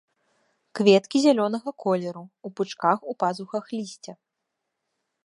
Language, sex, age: Belarusian, female, 19-29